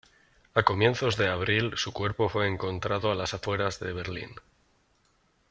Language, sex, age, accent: Spanish, male, 30-39, España: Norte peninsular (Asturias, Castilla y León, Cantabria, País Vasco, Navarra, Aragón, La Rioja, Guadalajara, Cuenca)